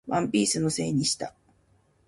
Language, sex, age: Japanese, female, 30-39